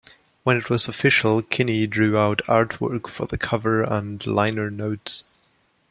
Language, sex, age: English, male, 19-29